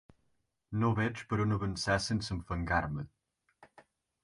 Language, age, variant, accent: Catalan, 19-29, Central, central